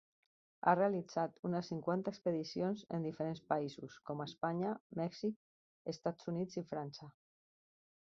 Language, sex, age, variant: Catalan, female, 50-59, Central